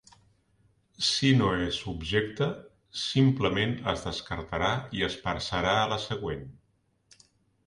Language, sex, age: Catalan, male, 50-59